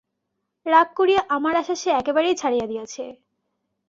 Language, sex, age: Bengali, female, 19-29